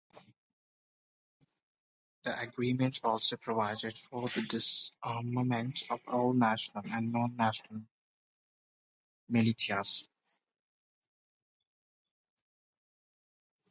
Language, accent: English, India and South Asia (India, Pakistan, Sri Lanka)